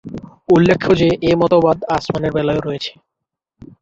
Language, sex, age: Bengali, male, under 19